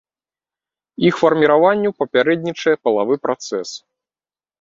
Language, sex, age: Belarusian, male, 30-39